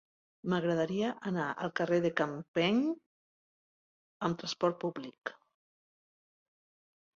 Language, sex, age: Catalan, female, 60-69